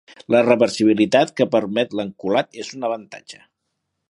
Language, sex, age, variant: Catalan, male, 50-59, Central